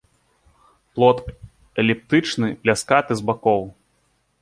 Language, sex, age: Belarusian, male, 19-29